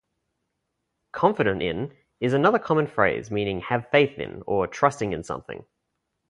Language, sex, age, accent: English, male, 19-29, Australian English